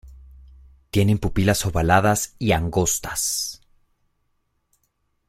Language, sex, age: Spanish, male, 19-29